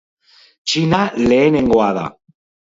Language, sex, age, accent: Basque, male, 60-69, Mendebalekoa (Araba, Bizkaia, Gipuzkoako mendebaleko herri batzuk)